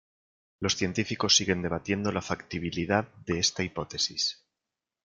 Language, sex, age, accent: Spanish, male, 30-39, España: Norte peninsular (Asturias, Castilla y León, Cantabria, País Vasco, Navarra, Aragón, La Rioja, Guadalajara, Cuenca)